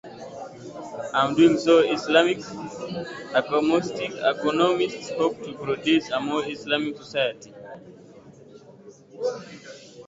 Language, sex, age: English, male, 19-29